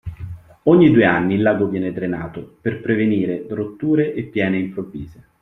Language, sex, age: Italian, male, 30-39